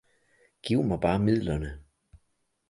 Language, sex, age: Danish, male, 40-49